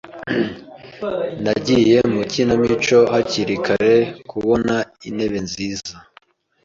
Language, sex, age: Kinyarwanda, male, 19-29